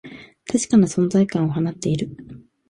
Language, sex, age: Japanese, female, 19-29